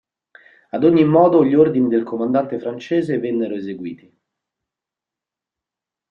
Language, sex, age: Italian, male, 30-39